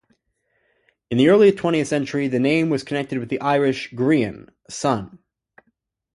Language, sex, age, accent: English, male, 19-29, United States English